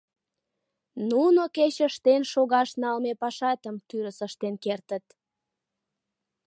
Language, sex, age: Mari, female, 19-29